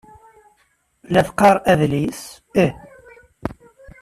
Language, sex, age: Kabyle, male, 40-49